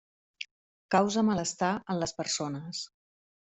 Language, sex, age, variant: Catalan, female, 30-39, Central